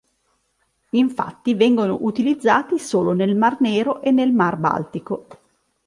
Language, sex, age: Italian, female, 30-39